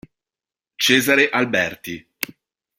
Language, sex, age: Italian, male, 30-39